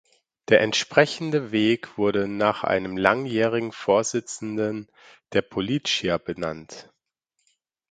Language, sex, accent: German, male, Deutschland Deutsch